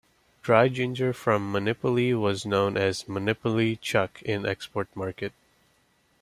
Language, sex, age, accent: English, male, 19-29, United States English